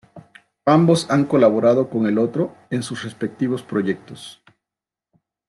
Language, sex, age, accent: Spanish, male, 50-59, México